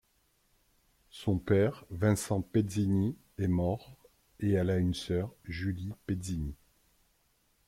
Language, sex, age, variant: French, male, 40-49, Français de métropole